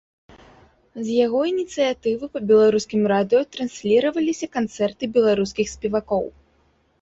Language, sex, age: Belarusian, female, under 19